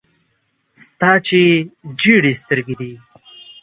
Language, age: Pashto, 19-29